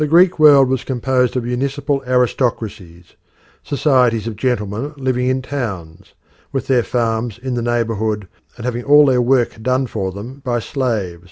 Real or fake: real